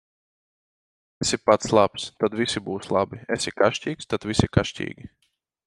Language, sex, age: Latvian, male, 19-29